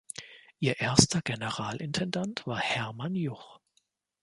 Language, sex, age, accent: German, male, 30-39, Deutschland Deutsch